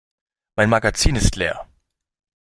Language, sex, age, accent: German, male, 19-29, Deutschland Deutsch